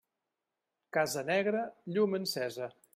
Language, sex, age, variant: Catalan, male, 50-59, Central